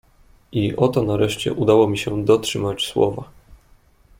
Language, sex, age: Polish, male, 19-29